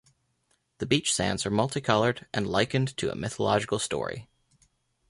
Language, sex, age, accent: English, male, 19-29, United States English